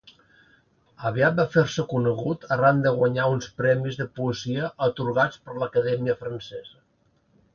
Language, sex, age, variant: Catalan, male, 50-59, Central